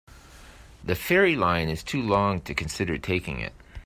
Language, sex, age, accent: English, male, 60-69, United States English